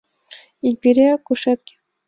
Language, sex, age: Mari, female, under 19